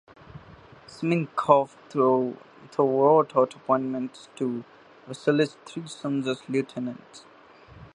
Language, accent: English, India and South Asia (India, Pakistan, Sri Lanka)